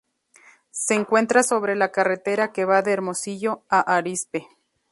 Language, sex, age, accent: Spanish, female, 30-39, México